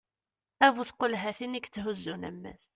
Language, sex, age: Kabyle, female, 19-29